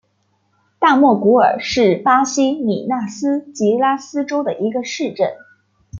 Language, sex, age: Chinese, female, 19-29